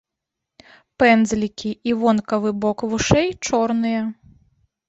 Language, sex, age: Belarusian, female, 30-39